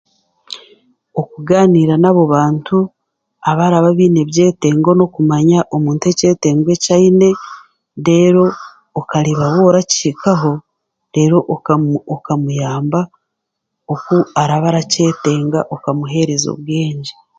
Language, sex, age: Chiga, female, 40-49